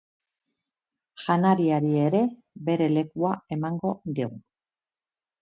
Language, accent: Basque, Mendebalekoa (Araba, Bizkaia, Gipuzkoako mendebaleko herri batzuk)